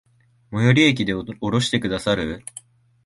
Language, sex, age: Japanese, male, 19-29